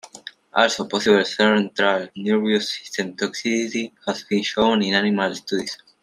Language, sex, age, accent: English, male, under 19, United States English